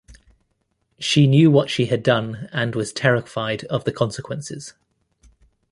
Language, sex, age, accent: English, male, 30-39, England English